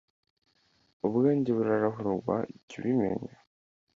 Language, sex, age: Kinyarwanda, male, under 19